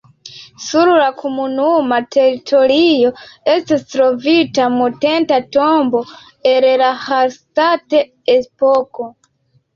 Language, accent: Esperanto, Internacia